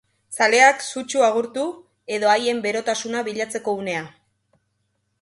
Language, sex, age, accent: Basque, female, 19-29, Erdialdekoa edo Nafarra (Gipuzkoa, Nafarroa)